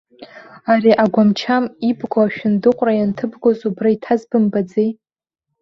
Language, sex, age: Abkhazian, female, 19-29